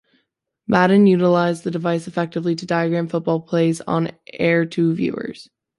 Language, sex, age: English, female, 19-29